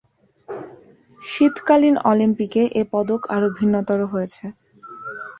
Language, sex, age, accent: Bengali, female, 30-39, Native